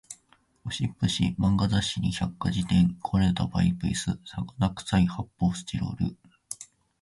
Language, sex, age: Japanese, male, 19-29